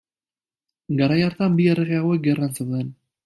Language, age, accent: Basque, 19-29, Mendebalekoa (Araba, Bizkaia, Gipuzkoako mendebaleko herri batzuk)